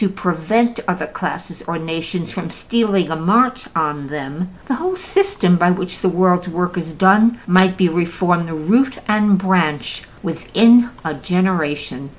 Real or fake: real